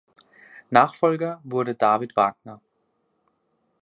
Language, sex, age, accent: German, male, 30-39, Deutschland Deutsch